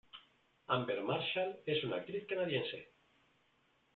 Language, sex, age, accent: Spanish, male, 40-49, España: Norte peninsular (Asturias, Castilla y León, Cantabria, País Vasco, Navarra, Aragón, La Rioja, Guadalajara, Cuenca)